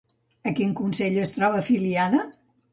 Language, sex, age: Catalan, female, 70-79